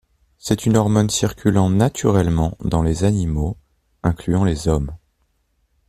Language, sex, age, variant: French, male, 30-39, Français de métropole